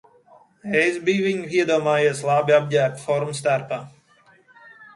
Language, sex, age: Latvian, male, 30-39